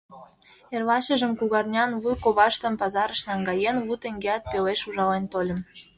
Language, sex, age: Mari, female, 19-29